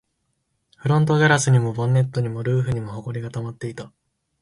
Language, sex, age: Japanese, male, 19-29